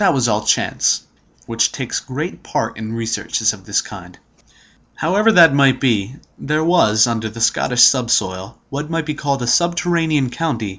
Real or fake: real